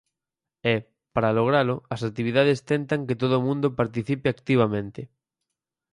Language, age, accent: Galician, under 19, Normativo (estándar)